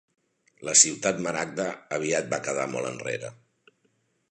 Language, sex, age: Catalan, male, 60-69